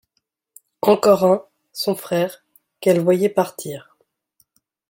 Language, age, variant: French, 19-29, Français de métropole